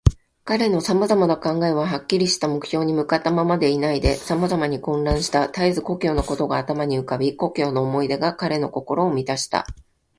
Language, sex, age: Japanese, female, 40-49